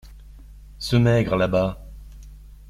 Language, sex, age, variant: French, male, 30-39, Français de métropole